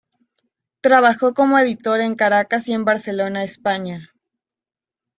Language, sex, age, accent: Spanish, female, 19-29, México